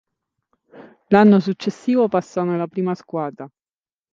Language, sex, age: Italian, female, 40-49